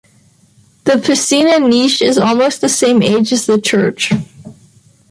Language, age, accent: English, 19-29, United States English